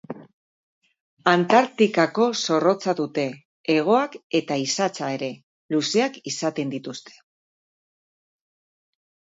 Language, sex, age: Basque, female, 40-49